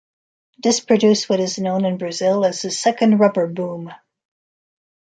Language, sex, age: English, female, 60-69